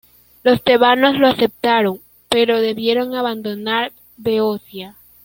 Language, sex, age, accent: Spanish, female, under 19, Andino-Pacífico: Colombia, Perú, Ecuador, oeste de Bolivia y Venezuela andina